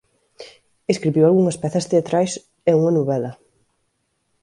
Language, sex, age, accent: Galician, female, 19-29, Central (gheada)